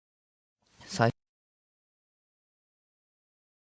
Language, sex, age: Japanese, male, 19-29